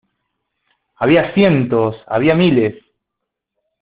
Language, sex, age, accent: Spanish, male, 40-49, Rioplatense: Argentina, Uruguay, este de Bolivia, Paraguay